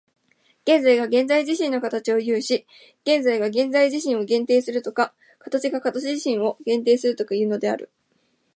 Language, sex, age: Japanese, female, 19-29